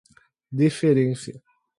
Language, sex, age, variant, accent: Portuguese, male, 19-29, Portuguese (Brasil), Gaucho